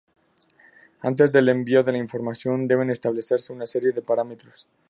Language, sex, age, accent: Spanish, male, 19-29, México